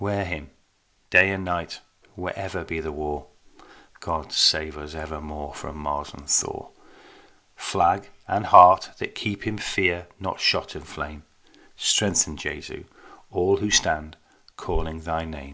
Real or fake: real